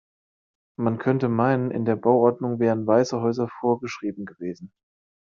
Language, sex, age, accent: German, male, 30-39, Deutschland Deutsch